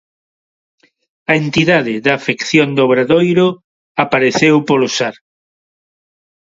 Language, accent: Galician, Neofalante